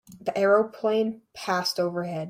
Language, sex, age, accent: English, male, under 19, United States English